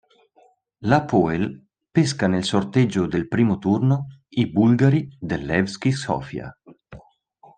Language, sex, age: Italian, male, 30-39